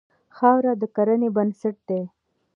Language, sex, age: Pashto, female, 19-29